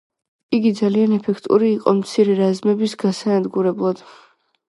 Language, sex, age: Georgian, female, 19-29